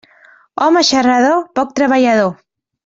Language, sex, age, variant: Catalan, female, 19-29, Central